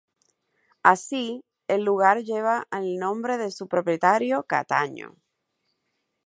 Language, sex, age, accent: Spanish, male, under 19, Caribe: Cuba, Venezuela, Puerto Rico, República Dominicana, Panamá, Colombia caribeña, México caribeño, Costa del golfo de México